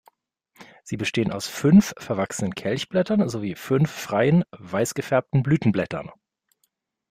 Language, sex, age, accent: German, male, 40-49, Deutschland Deutsch